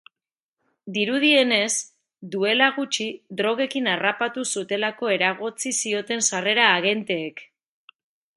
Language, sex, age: Basque, female, 40-49